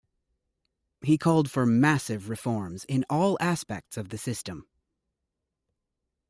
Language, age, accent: English, 30-39, United States English